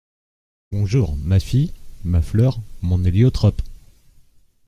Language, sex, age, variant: French, male, 40-49, Français de métropole